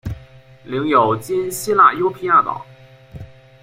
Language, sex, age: Chinese, male, under 19